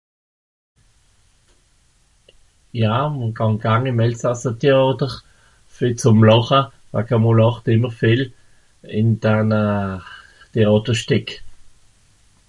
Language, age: Swiss German, 50-59